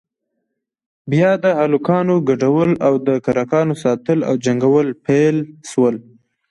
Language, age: Pashto, 19-29